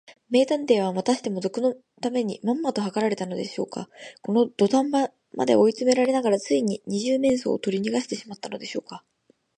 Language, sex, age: Japanese, female, 19-29